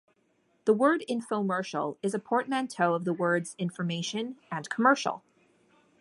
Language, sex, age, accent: English, female, 30-39, United States English